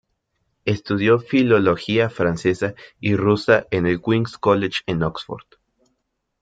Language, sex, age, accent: Spanish, male, 19-29, México